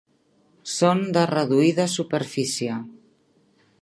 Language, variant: Catalan, Central